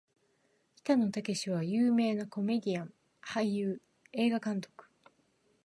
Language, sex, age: Japanese, female, 50-59